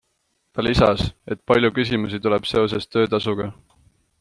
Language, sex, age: Estonian, male, 19-29